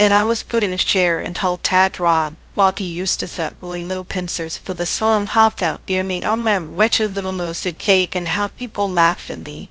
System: TTS, VITS